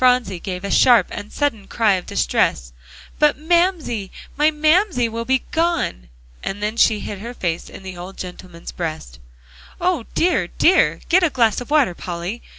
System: none